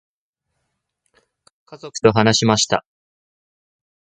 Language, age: Japanese, 19-29